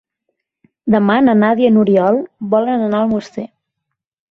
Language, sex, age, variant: Catalan, female, 19-29, Central